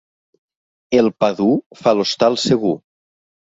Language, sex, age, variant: Catalan, male, 30-39, Nord-Occidental